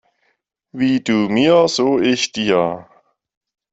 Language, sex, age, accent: German, male, 30-39, Deutschland Deutsch